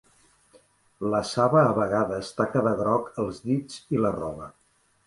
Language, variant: Catalan, Central